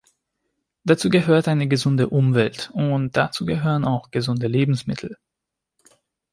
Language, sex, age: German, male, 19-29